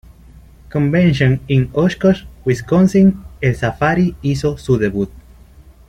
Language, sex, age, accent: Spanish, male, 19-29, Caribe: Cuba, Venezuela, Puerto Rico, República Dominicana, Panamá, Colombia caribeña, México caribeño, Costa del golfo de México